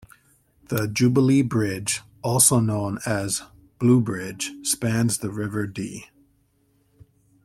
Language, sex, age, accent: English, male, 30-39, United States English